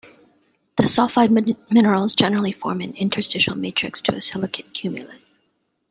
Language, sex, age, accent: English, female, 30-39, United States English